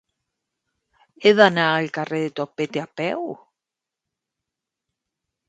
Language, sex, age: Catalan, female, 50-59